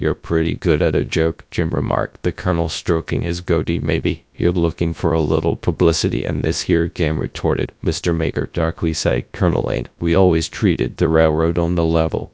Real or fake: fake